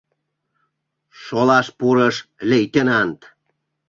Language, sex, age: Mari, male, 40-49